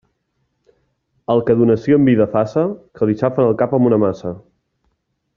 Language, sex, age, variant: Catalan, male, 19-29, Central